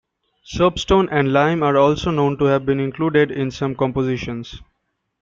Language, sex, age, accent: English, male, 19-29, India and South Asia (India, Pakistan, Sri Lanka)